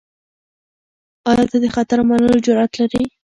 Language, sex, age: Pashto, female, 40-49